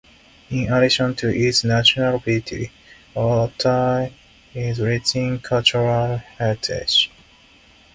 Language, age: English, 19-29